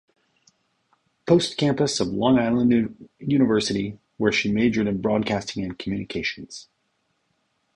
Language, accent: English, United States English